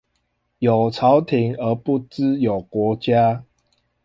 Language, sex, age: Chinese, male, 19-29